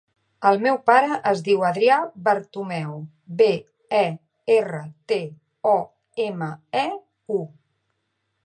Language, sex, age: Catalan, female, 50-59